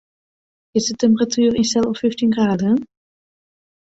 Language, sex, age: Western Frisian, female, under 19